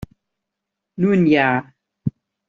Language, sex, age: German, female, 60-69